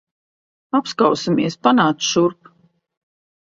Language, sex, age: Latvian, female, 40-49